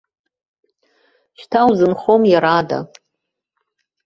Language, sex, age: Abkhazian, female, 60-69